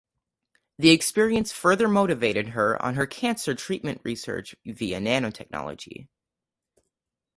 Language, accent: English, United States English